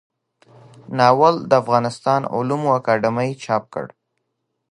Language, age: Pashto, 30-39